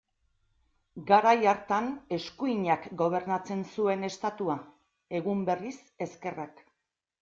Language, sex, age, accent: Basque, female, 60-69, Erdialdekoa edo Nafarra (Gipuzkoa, Nafarroa)